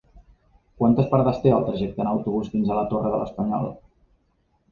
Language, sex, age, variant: Catalan, male, 30-39, Central